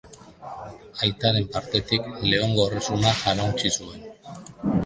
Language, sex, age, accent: Basque, male, 50-59, Mendebalekoa (Araba, Bizkaia, Gipuzkoako mendebaleko herri batzuk)